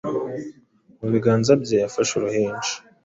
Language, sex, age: Kinyarwanda, male, 19-29